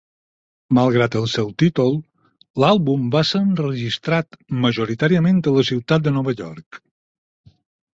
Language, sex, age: Catalan, male, 50-59